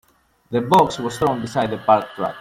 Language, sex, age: English, male, 19-29